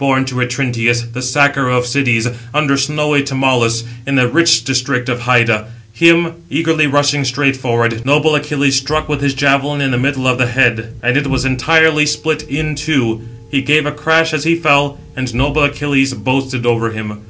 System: none